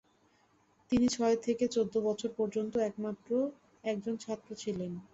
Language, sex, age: Bengali, female, 19-29